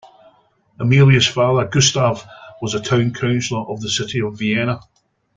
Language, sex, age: English, male, 50-59